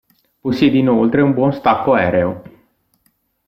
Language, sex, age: Italian, male, 30-39